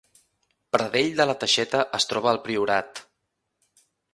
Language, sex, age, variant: Catalan, male, 19-29, Central